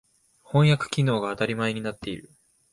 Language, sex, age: Japanese, male, 19-29